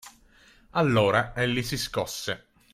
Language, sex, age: Italian, male, 19-29